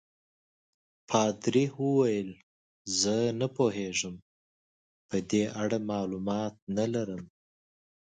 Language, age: Pashto, 19-29